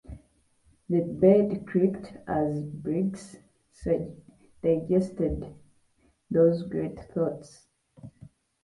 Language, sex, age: English, female, 30-39